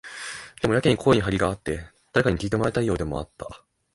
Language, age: Japanese, 19-29